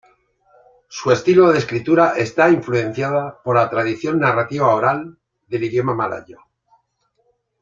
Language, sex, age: Spanish, male, 50-59